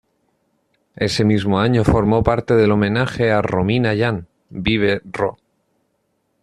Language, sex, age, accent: Spanish, male, 19-29, España: Sur peninsular (Andalucia, Extremadura, Murcia)